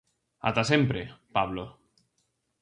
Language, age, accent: Galician, 19-29, Atlántico (seseo e gheada)